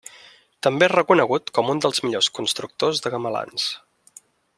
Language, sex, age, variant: Catalan, male, 19-29, Central